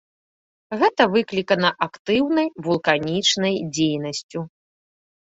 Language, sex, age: Belarusian, female, 30-39